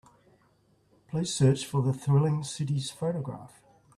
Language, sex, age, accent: English, male, 60-69, Australian English